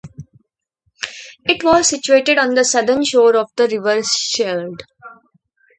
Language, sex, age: English, female, 19-29